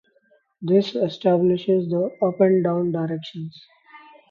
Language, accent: English, India and South Asia (India, Pakistan, Sri Lanka)